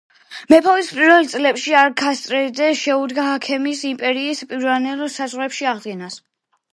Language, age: Georgian, under 19